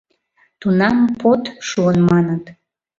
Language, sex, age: Mari, female, 30-39